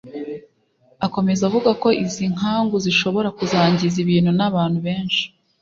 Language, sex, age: Kinyarwanda, female, 19-29